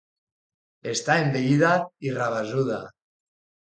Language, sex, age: Catalan, male, 19-29